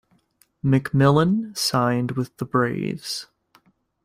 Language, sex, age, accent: English, male, 19-29, United States English